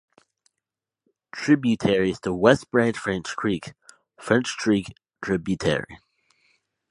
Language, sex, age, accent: English, male, under 19, United States English